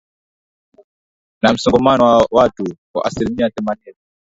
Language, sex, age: Swahili, male, 19-29